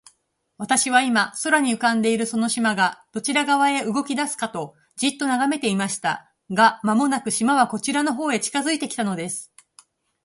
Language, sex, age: Japanese, female, 50-59